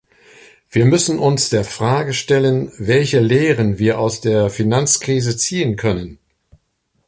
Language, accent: German, Deutschland Deutsch